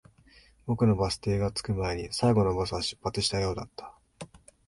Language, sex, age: Japanese, male, 19-29